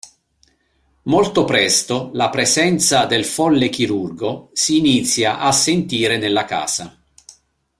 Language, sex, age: Italian, male, 50-59